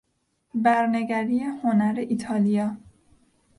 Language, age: Persian, 30-39